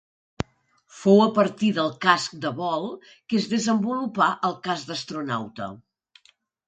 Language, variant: Catalan, Nord-Occidental